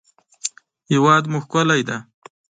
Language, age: Pashto, 19-29